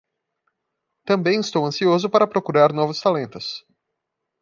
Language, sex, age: Portuguese, male, 30-39